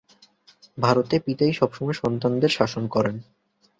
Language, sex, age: Bengali, male, 19-29